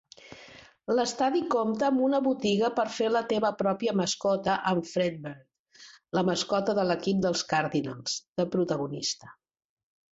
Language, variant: Catalan, Central